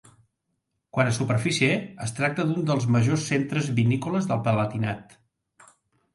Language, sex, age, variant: Catalan, male, 60-69, Central